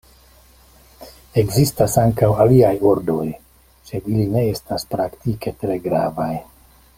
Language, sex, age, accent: Esperanto, male, 50-59, Internacia